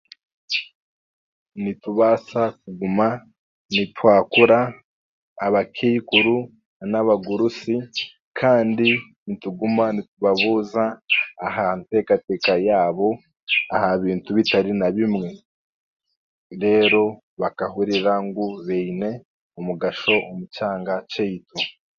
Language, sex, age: Chiga, male, 19-29